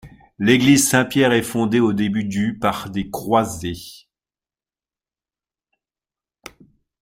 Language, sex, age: French, male, 40-49